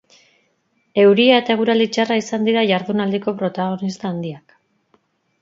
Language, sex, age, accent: Basque, female, 40-49, Mendebalekoa (Araba, Bizkaia, Gipuzkoako mendebaleko herri batzuk)